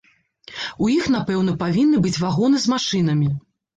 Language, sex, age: Belarusian, female, 40-49